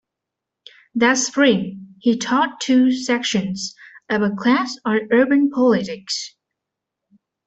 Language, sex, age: English, female, under 19